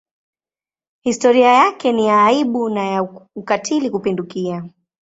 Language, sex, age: Swahili, female, 19-29